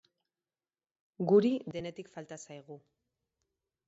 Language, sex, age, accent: Basque, female, 40-49, Erdialdekoa edo Nafarra (Gipuzkoa, Nafarroa)